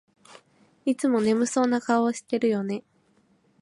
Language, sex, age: Japanese, female, 19-29